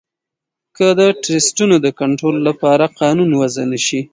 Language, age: Pashto, 30-39